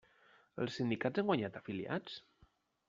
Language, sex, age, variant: Catalan, male, 30-39, Central